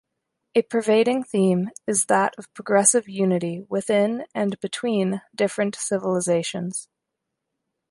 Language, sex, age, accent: English, female, 19-29, United States English